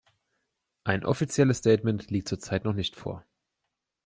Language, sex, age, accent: German, male, 19-29, Deutschland Deutsch